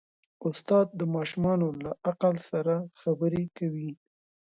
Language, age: Pashto, 19-29